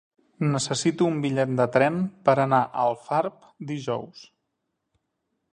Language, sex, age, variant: Catalan, male, 30-39, Central